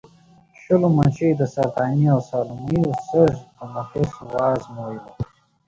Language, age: Pashto, 19-29